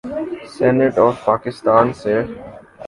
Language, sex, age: Urdu, male, 19-29